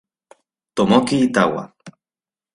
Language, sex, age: Spanish, male, 19-29